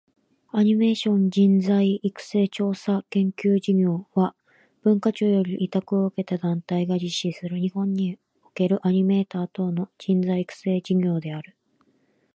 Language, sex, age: Japanese, female, 19-29